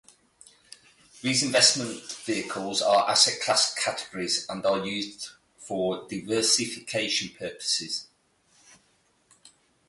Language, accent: English, England English